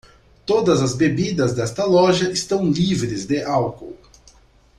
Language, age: Portuguese, 30-39